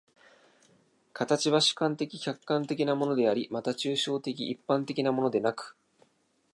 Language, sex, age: Japanese, male, 19-29